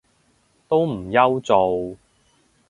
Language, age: Cantonese, 19-29